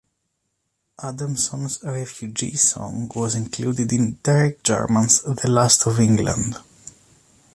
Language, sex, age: English, male, 19-29